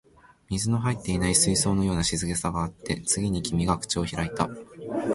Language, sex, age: Japanese, male, 19-29